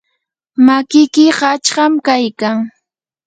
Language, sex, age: Yanahuanca Pasco Quechua, female, 19-29